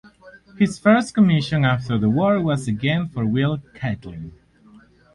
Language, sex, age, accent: English, male, 19-29, United States English